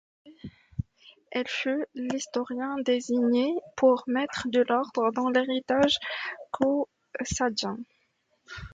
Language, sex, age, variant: French, female, 19-29, Français de métropole